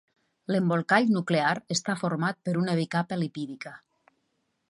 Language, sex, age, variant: Catalan, female, 40-49, Nord-Occidental